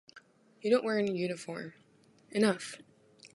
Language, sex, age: English, female, 19-29